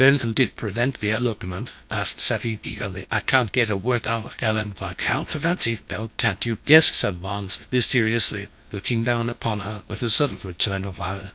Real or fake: fake